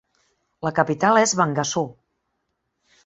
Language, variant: Catalan, Central